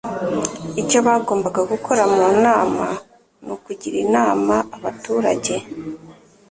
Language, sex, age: Kinyarwanda, female, 19-29